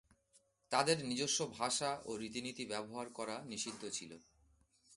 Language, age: Bengali, 40-49